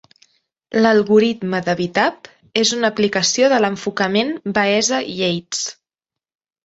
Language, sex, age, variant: Catalan, female, 19-29, Central